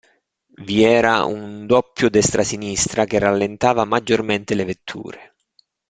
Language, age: Italian, 40-49